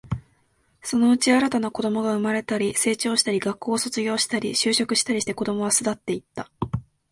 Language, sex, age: Japanese, female, under 19